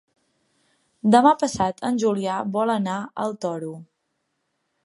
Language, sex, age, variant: Catalan, female, 19-29, Central